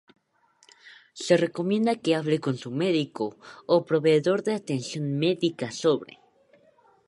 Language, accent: Spanish, México